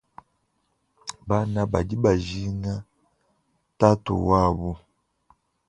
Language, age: Luba-Lulua, 19-29